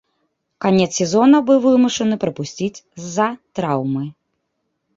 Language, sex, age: Belarusian, female, 40-49